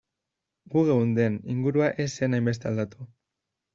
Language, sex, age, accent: Basque, male, 19-29, Mendebalekoa (Araba, Bizkaia, Gipuzkoako mendebaleko herri batzuk)